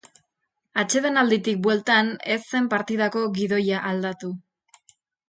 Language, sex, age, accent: Basque, female, 19-29, Erdialdekoa edo Nafarra (Gipuzkoa, Nafarroa)